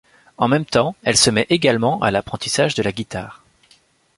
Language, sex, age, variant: French, male, 19-29, Français de métropole